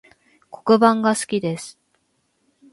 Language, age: Japanese, 19-29